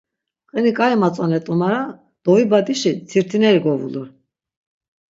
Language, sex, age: Laz, female, 60-69